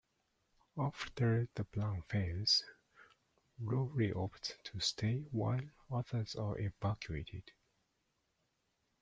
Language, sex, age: English, male, 40-49